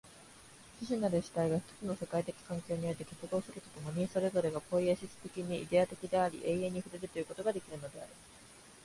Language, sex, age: Japanese, female, 19-29